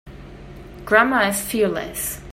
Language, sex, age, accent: English, female, 19-29, England English